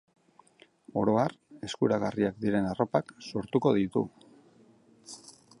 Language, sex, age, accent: Basque, male, 40-49, Mendebalekoa (Araba, Bizkaia, Gipuzkoako mendebaleko herri batzuk)